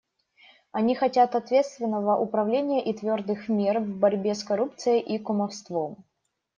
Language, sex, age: Russian, female, 19-29